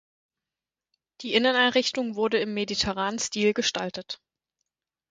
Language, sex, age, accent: German, female, 30-39, Deutschland Deutsch